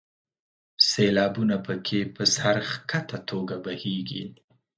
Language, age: Pashto, 19-29